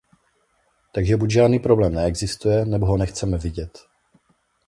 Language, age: Czech, 30-39